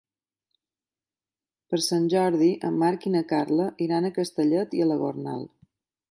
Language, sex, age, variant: Catalan, female, 50-59, Balear